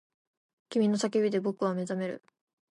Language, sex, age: Japanese, female, 19-29